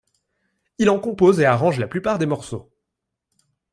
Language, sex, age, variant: French, male, 19-29, Français de métropole